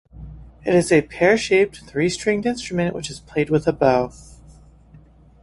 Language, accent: English, United States English